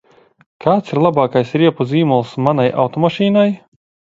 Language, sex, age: Latvian, male, 40-49